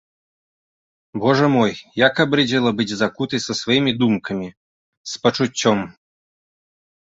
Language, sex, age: Belarusian, male, 30-39